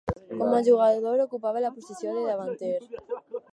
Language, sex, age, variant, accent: Catalan, female, under 19, Alacantí, valencià